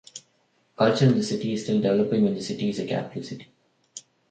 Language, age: English, 19-29